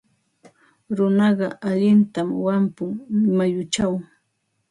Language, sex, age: Ambo-Pasco Quechua, female, 60-69